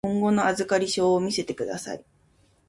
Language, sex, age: Japanese, female, 30-39